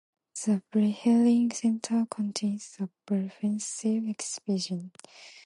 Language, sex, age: English, female, 19-29